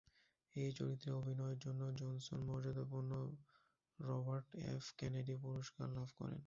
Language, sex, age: Bengali, male, 19-29